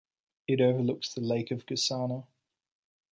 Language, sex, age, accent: English, male, 19-29, Australian English